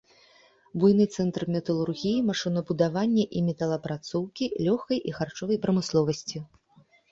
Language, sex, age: Belarusian, female, 30-39